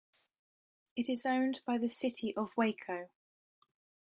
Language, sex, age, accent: English, female, 19-29, England English